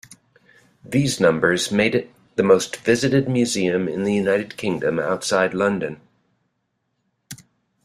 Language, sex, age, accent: English, male, 50-59, United States English